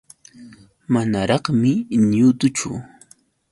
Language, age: Yauyos Quechua, 30-39